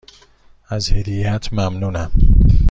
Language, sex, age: Persian, male, 30-39